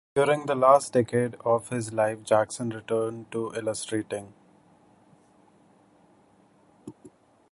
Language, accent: English, India and South Asia (India, Pakistan, Sri Lanka)